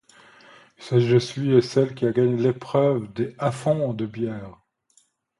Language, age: French, 50-59